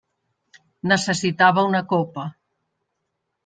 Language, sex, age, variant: Catalan, female, 50-59, Central